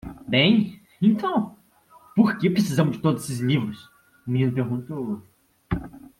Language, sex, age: Portuguese, male, 19-29